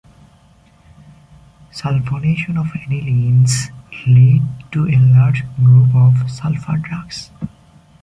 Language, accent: English, India and South Asia (India, Pakistan, Sri Lanka)